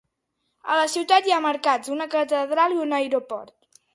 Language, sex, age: Catalan, female, under 19